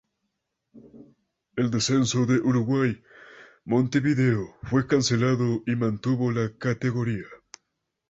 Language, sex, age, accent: Spanish, male, 19-29, Andino-Pacífico: Colombia, Perú, Ecuador, oeste de Bolivia y Venezuela andina